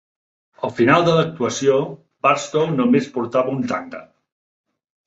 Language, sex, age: Catalan, male, 50-59